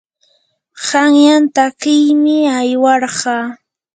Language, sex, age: Yanahuanca Pasco Quechua, female, 19-29